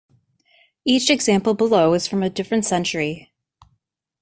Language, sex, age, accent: English, female, 19-29, United States English